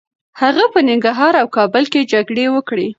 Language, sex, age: Pashto, female, under 19